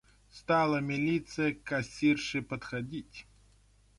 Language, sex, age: Russian, male, 30-39